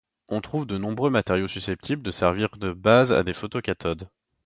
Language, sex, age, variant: French, male, 19-29, Français de métropole